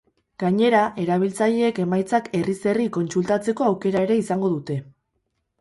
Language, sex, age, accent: Basque, female, 19-29, Erdialdekoa edo Nafarra (Gipuzkoa, Nafarroa)